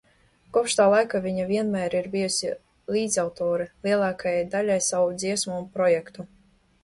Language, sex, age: Latvian, female, 19-29